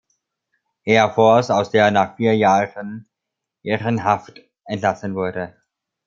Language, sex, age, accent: German, male, 30-39, Österreichisches Deutsch